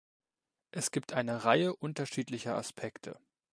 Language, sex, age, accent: German, male, 19-29, Deutschland Deutsch